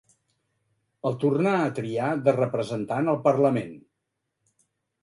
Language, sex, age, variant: Catalan, male, 60-69, Central